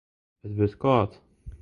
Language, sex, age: Western Frisian, male, 19-29